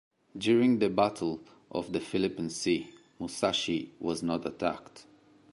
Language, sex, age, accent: English, male, 30-39, Canadian English